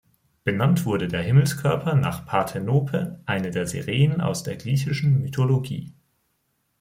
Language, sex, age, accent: German, male, 19-29, Deutschland Deutsch